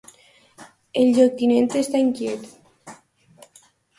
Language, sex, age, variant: Catalan, female, under 19, Alacantí